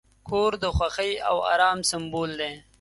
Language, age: Pashto, 19-29